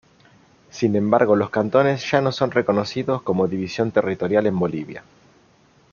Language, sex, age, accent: Spanish, male, 30-39, Rioplatense: Argentina, Uruguay, este de Bolivia, Paraguay